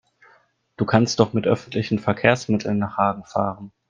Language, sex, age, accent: German, male, 30-39, Deutschland Deutsch